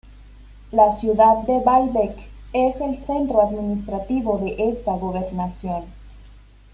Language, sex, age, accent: Spanish, female, 30-39, Andino-Pacífico: Colombia, Perú, Ecuador, oeste de Bolivia y Venezuela andina